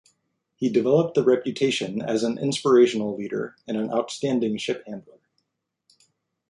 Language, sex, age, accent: English, male, 40-49, United States English